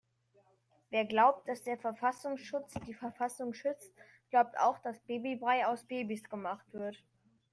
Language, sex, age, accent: German, male, under 19, Deutschland Deutsch